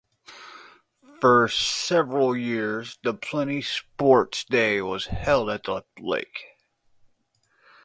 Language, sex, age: English, male, 30-39